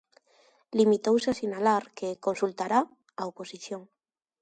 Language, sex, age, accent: Galician, female, 19-29, Normativo (estándar)